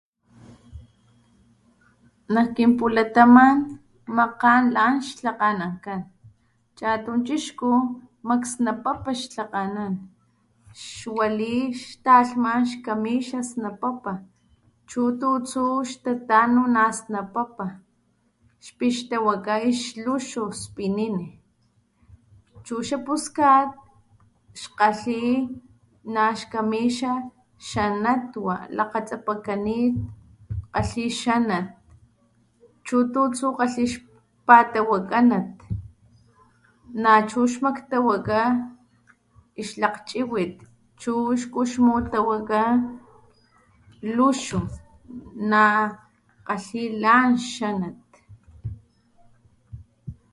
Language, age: Papantla Totonac, 30-39